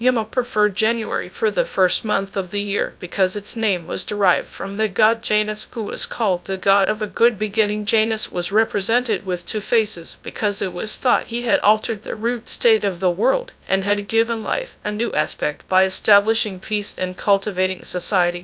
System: TTS, GradTTS